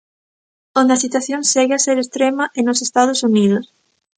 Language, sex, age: Galician, female, 19-29